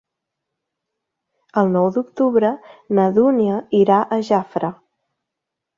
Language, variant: Catalan, Central